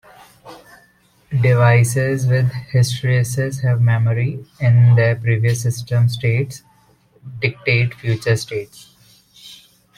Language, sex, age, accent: English, male, 19-29, India and South Asia (India, Pakistan, Sri Lanka)